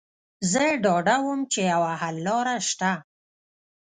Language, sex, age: Pashto, female, 50-59